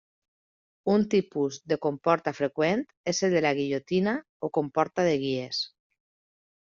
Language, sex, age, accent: Catalan, female, 30-39, valencià